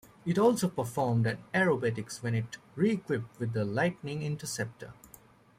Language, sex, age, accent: English, male, 19-29, United States English